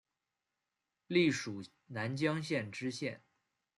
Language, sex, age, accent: Chinese, male, 19-29, 出生地：河南省